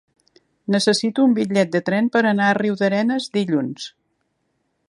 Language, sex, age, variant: Catalan, female, 60-69, Central